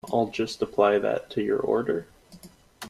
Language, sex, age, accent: English, male, 19-29, United States English